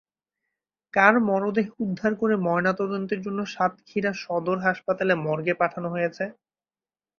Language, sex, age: Bengali, male, 19-29